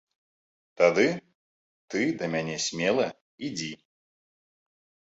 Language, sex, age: Belarusian, male, 30-39